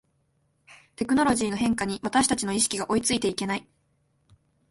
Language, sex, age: Japanese, female, 19-29